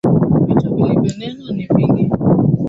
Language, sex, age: Swahili, female, 19-29